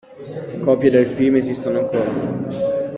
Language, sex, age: Italian, male, under 19